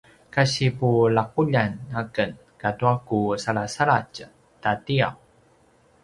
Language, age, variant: Paiwan, 30-39, pinayuanan a kinaikacedasan (東排灣語)